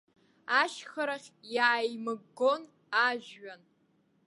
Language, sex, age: Abkhazian, female, under 19